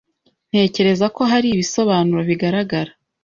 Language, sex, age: Kinyarwanda, female, 19-29